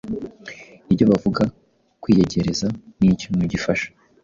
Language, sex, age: Kinyarwanda, male, 19-29